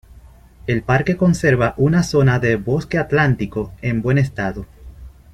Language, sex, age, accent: Spanish, male, 19-29, Caribe: Cuba, Venezuela, Puerto Rico, República Dominicana, Panamá, Colombia caribeña, México caribeño, Costa del golfo de México